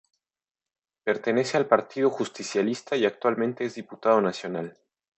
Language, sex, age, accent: Spanish, male, 30-39, México